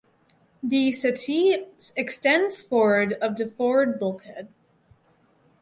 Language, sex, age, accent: English, female, under 19, United States English